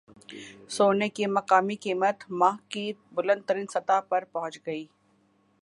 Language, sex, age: Urdu, male, 19-29